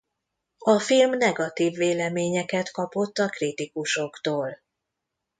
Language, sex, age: Hungarian, female, 50-59